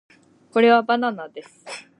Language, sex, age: Japanese, female, 19-29